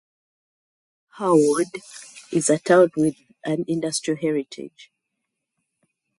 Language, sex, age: English, female, 40-49